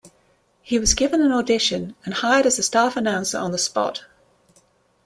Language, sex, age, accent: English, female, 30-39, England English